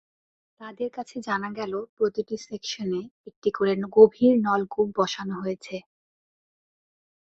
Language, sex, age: Bengali, female, 19-29